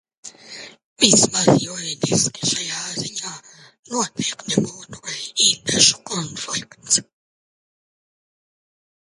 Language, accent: Latvian, bez akcenta